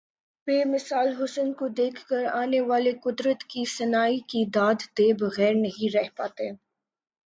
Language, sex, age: Urdu, female, 19-29